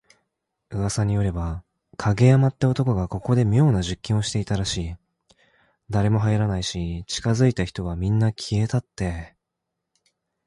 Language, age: Japanese, 19-29